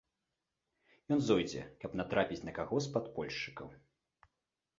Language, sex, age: Belarusian, male, 30-39